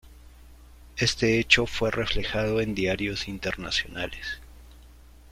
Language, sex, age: Spanish, male, 19-29